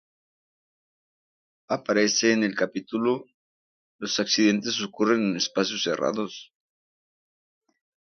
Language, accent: Spanish, México